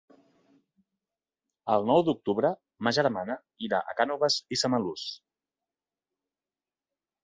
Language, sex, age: Catalan, male, 40-49